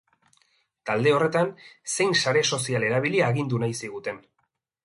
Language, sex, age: Basque, male, 19-29